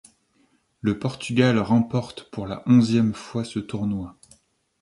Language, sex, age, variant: French, male, 30-39, Français de métropole